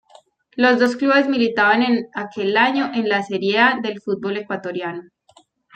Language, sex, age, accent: Spanish, female, 30-39, Andino-Pacífico: Colombia, Perú, Ecuador, oeste de Bolivia y Venezuela andina